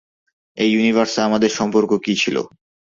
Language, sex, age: Bengali, male, 19-29